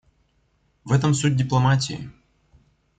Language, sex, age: Russian, male, under 19